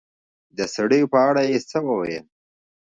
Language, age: Pashto, 19-29